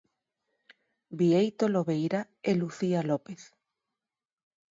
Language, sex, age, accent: Galician, female, 40-49, Normativo (estándar)